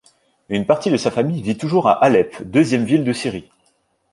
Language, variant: French, Français de métropole